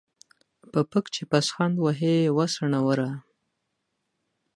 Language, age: Pashto, 19-29